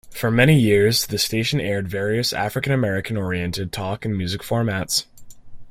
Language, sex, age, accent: English, male, under 19, United States English